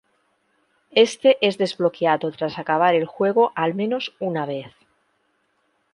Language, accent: Spanish, España: Centro-Sur peninsular (Madrid, Toledo, Castilla-La Mancha)